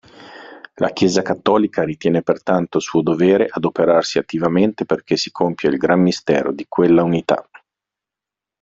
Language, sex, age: Italian, male, 40-49